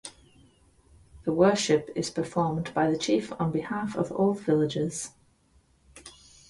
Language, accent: English, Australian English